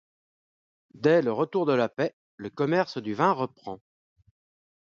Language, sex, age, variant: French, male, 40-49, Français de métropole